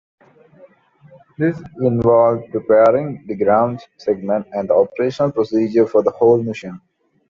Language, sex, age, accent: English, male, 19-29, India and South Asia (India, Pakistan, Sri Lanka)